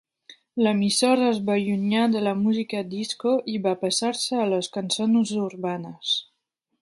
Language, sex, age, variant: Catalan, male, 19-29, Septentrional